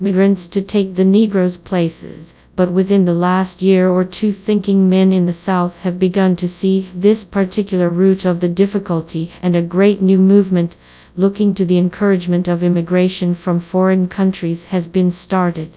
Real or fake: fake